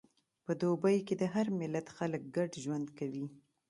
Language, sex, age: Pashto, female, 30-39